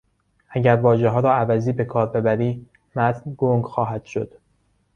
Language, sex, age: Persian, male, 19-29